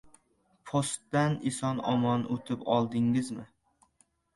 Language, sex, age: Uzbek, male, under 19